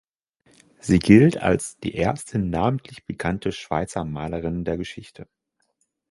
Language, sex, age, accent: German, male, 30-39, Deutschland Deutsch